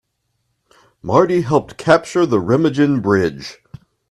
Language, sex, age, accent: English, male, 40-49, United States English